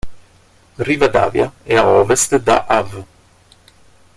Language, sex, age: Italian, male, 40-49